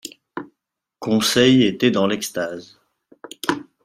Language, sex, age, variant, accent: French, male, 40-49, Français du nord de l'Afrique, Français du Maroc